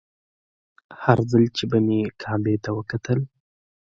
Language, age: Pashto, 19-29